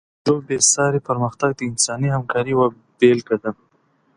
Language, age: Pashto, 19-29